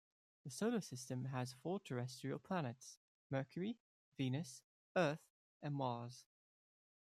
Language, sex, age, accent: English, male, 19-29, England English